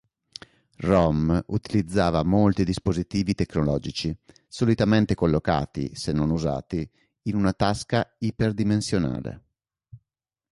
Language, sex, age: Italian, male, 30-39